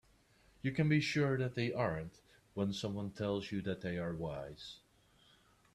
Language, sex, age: English, male, 19-29